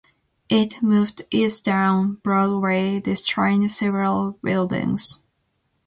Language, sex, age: English, female, 19-29